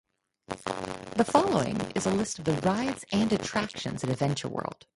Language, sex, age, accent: English, female, 40-49, United States English